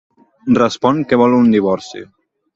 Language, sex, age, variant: Catalan, male, 19-29, Central